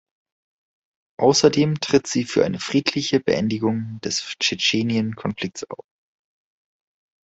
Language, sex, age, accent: German, male, 19-29, Deutschland Deutsch